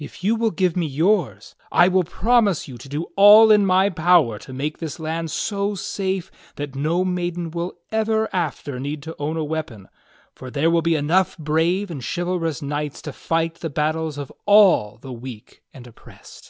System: none